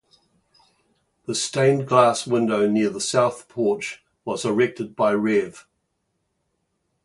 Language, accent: English, England English; New Zealand English